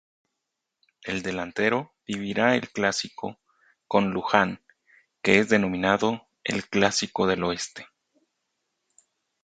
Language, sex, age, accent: Spanish, male, 40-49, México